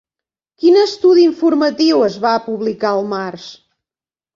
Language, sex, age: Catalan, female, 50-59